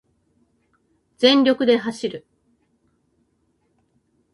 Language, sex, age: Japanese, female, 50-59